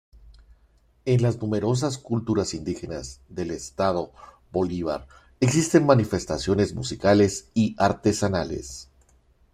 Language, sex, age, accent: Spanish, male, 50-59, México